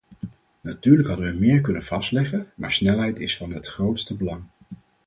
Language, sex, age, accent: Dutch, male, 40-49, Nederlands Nederlands